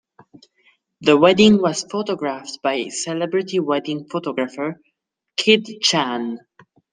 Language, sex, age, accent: English, male, under 19, United States English